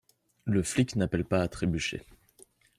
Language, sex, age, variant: French, male, 19-29, Français de métropole